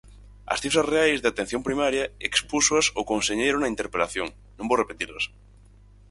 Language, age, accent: Galician, 19-29, Central (gheada)